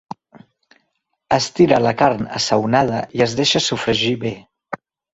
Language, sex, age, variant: Catalan, male, 40-49, Central